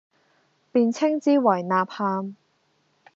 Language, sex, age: Cantonese, female, 19-29